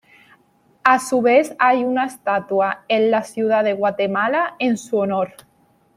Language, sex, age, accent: Spanish, female, 19-29, España: Sur peninsular (Andalucia, Extremadura, Murcia)